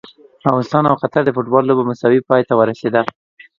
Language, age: Pashto, 19-29